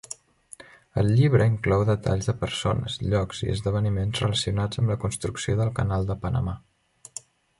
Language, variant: Catalan, Central